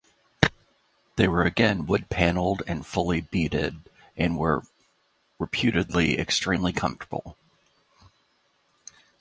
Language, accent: English, United States English